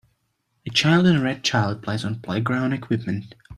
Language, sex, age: English, male, 19-29